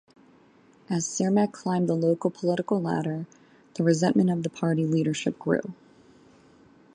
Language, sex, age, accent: English, female, 30-39, United States English